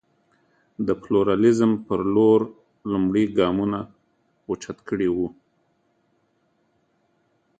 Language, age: Pashto, 50-59